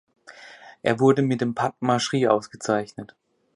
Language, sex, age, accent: German, male, 30-39, Deutschland Deutsch